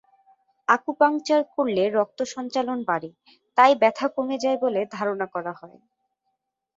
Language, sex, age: Bengali, female, 19-29